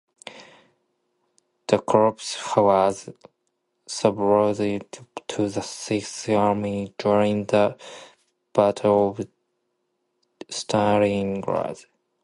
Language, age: English, 19-29